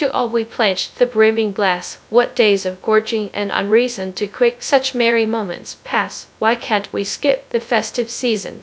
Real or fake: fake